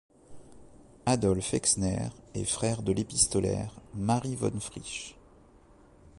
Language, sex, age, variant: French, male, 40-49, Français de métropole